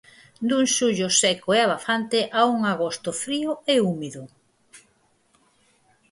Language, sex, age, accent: Galician, female, 50-59, Normativo (estándar)